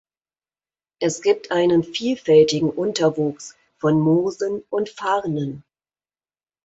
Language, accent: German, Deutschland Deutsch